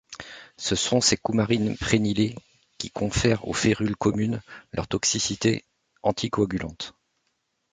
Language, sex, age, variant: French, male, 40-49, Français de métropole